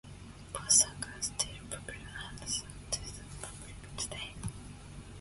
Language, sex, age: English, female, 19-29